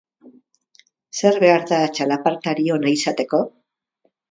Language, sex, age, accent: Basque, female, 70-79, Mendebalekoa (Araba, Bizkaia, Gipuzkoako mendebaleko herri batzuk)